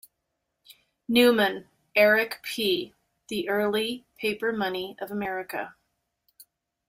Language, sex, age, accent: English, female, 50-59, United States English